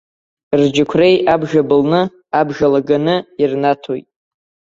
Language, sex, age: Abkhazian, male, under 19